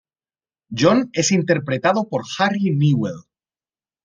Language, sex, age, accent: Spanish, male, 40-49, España: Centro-Sur peninsular (Madrid, Toledo, Castilla-La Mancha)